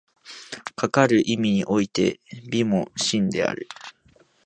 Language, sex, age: Japanese, male, 19-29